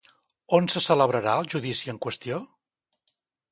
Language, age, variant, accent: Catalan, 50-59, Central, central